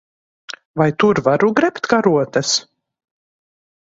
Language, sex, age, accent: Latvian, female, 30-39, nav